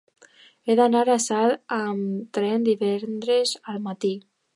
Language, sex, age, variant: Catalan, female, under 19, Alacantí